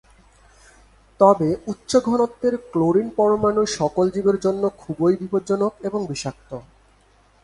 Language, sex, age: Bengali, male, 19-29